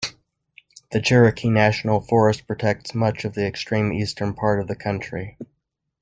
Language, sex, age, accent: English, male, 30-39, United States English